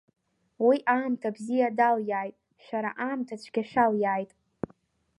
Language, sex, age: Abkhazian, female, 19-29